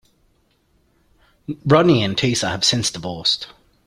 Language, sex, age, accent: English, male, 19-29, Australian English